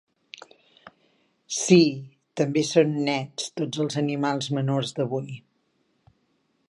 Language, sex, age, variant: Catalan, female, 60-69, Central